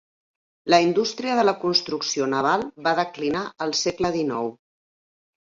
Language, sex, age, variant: Catalan, female, 50-59, Central